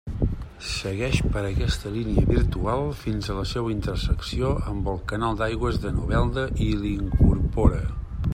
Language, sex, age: Catalan, male, 50-59